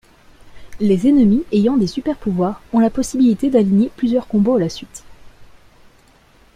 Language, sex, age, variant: French, female, 19-29, Français de métropole